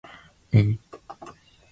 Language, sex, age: Japanese, male, 19-29